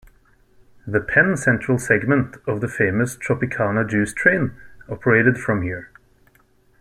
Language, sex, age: English, male, 19-29